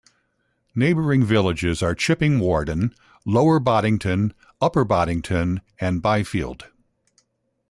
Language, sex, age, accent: English, male, 60-69, United States English